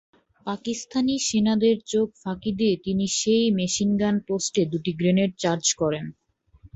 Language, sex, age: Bengali, female, 19-29